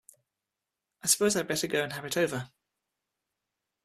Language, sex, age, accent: English, male, 30-39, England English